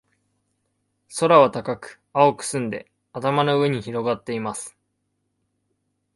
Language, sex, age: Japanese, male, 19-29